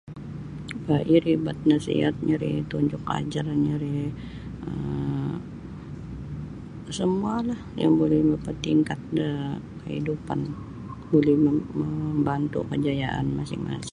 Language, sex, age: Sabah Bisaya, female, 60-69